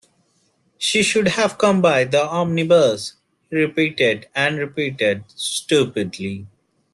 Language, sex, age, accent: English, male, 19-29, India and South Asia (India, Pakistan, Sri Lanka)